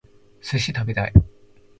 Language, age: Japanese, 19-29